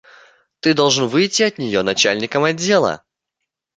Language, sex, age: Russian, male, 19-29